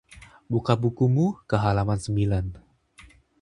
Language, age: Indonesian, 19-29